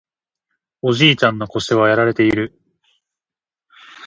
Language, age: Japanese, 19-29